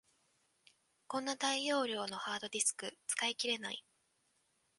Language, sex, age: Japanese, female, 19-29